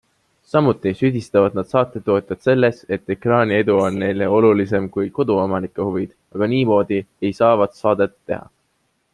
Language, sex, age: Estonian, male, 19-29